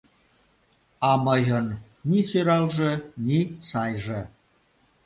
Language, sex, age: Mari, male, 60-69